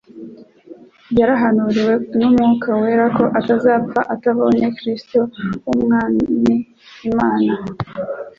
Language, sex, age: Kinyarwanda, female, 19-29